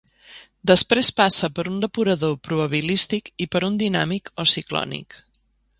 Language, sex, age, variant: Catalan, female, 40-49, Central